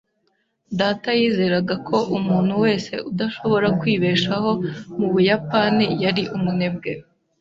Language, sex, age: Kinyarwanda, female, 19-29